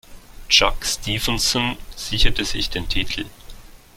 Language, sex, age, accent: German, male, 30-39, Schweizerdeutsch